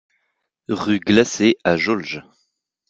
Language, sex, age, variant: French, male, 19-29, Français de métropole